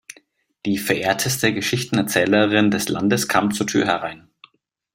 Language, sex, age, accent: German, male, 30-39, Deutschland Deutsch